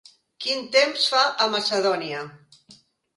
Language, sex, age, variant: Catalan, female, 60-69, Central